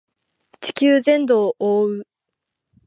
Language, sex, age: Japanese, female, under 19